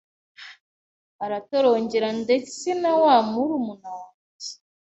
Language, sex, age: Kinyarwanda, female, 19-29